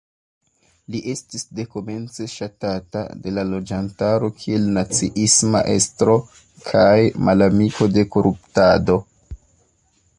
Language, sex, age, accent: Esperanto, male, 19-29, Internacia